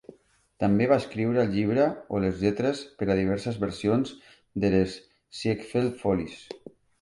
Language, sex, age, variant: Catalan, male, 40-49, Central